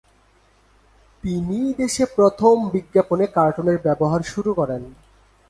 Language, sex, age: Bengali, male, 19-29